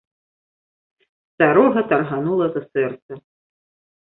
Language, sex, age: Belarusian, female, 40-49